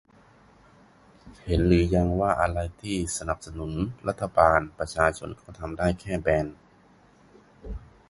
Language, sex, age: Thai, male, 30-39